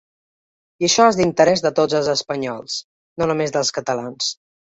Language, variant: Catalan, Balear